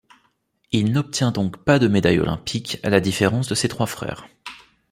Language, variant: French, Français de métropole